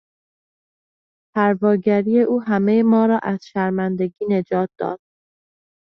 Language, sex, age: Persian, female, 19-29